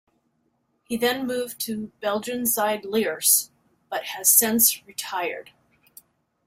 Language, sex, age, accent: English, female, 50-59, United States English